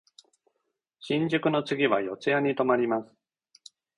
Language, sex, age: Japanese, male, 40-49